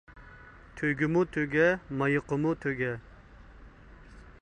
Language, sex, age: Uyghur, male, 19-29